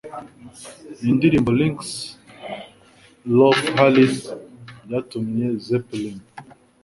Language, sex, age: Kinyarwanda, male, 19-29